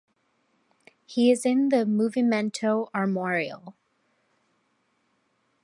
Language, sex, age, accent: English, female, 19-29, United States English